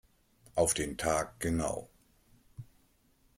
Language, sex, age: German, male, 50-59